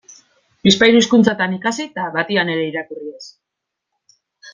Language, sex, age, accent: Basque, female, 30-39, Mendebalekoa (Araba, Bizkaia, Gipuzkoako mendebaleko herri batzuk)